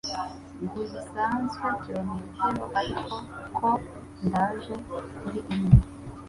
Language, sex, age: Kinyarwanda, female, 30-39